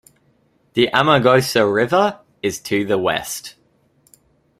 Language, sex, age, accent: English, male, 19-29, Australian English